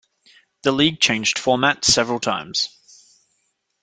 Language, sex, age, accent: English, male, 19-29, Australian English